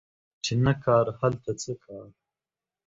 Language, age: Pashto, 19-29